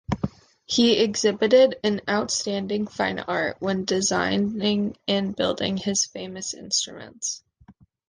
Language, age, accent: English, 19-29, United States English